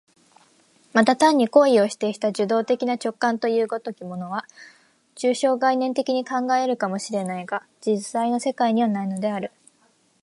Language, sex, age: Japanese, female, 19-29